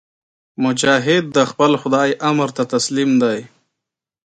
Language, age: Pashto, 19-29